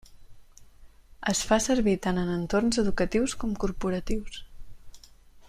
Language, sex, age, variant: Catalan, female, 19-29, Central